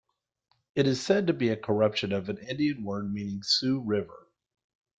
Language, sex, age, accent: English, male, 40-49, United States English